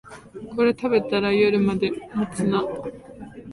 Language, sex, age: Japanese, female, 19-29